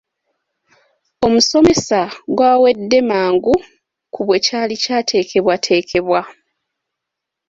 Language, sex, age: Ganda, female, 19-29